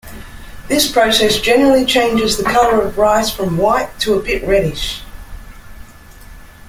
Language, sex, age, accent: English, female, 50-59, Australian English